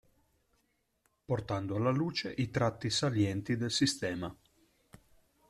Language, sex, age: Italian, male, 50-59